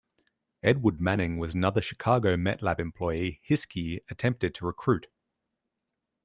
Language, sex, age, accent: English, male, 30-39, Australian English